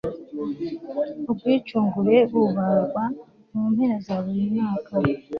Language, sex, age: Kinyarwanda, female, 19-29